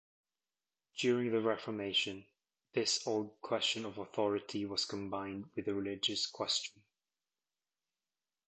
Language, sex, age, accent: English, male, 30-39, England English